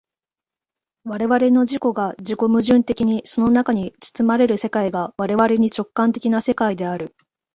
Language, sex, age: Japanese, female, 19-29